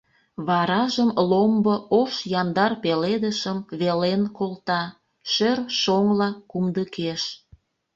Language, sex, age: Mari, female, 40-49